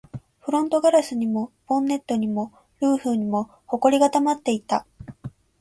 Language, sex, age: Japanese, female, 19-29